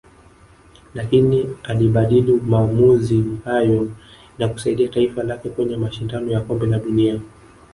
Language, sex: Swahili, male